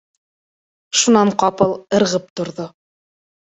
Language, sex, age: Bashkir, female, 30-39